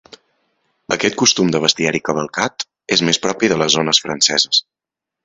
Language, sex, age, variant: Catalan, male, 19-29, Central